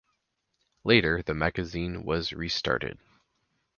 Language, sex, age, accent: English, male, 19-29, United States English